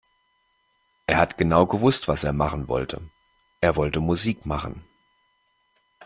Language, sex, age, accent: German, male, 40-49, Deutschland Deutsch